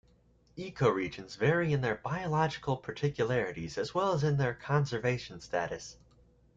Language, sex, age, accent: English, male, 19-29, United States English